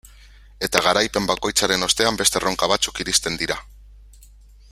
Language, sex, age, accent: Basque, male, 30-39, Mendebalekoa (Araba, Bizkaia, Gipuzkoako mendebaleko herri batzuk)